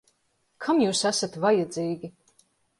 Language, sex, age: Latvian, female, 19-29